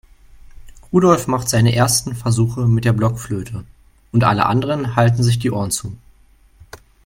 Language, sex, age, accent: German, male, 19-29, Deutschland Deutsch